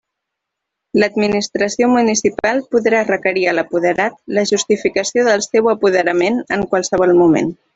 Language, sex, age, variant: Catalan, female, 19-29, Central